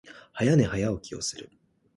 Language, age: Japanese, 19-29